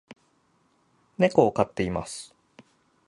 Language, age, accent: Japanese, 30-39, 標準